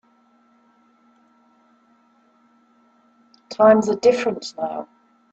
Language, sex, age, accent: English, female, 50-59, England English